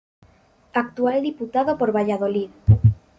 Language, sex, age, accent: Spanish, female, under 19, España: Norte peninsular (Asturias, Castilla y León, Cantabria, País Vasco, Navarra, Aragón, La Rioja, Guadalajara, Cuenca)